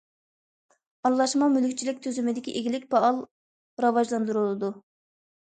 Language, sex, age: Uyghur, female, under 19